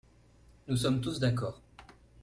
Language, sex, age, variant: French, male, 19-29, Français de métropole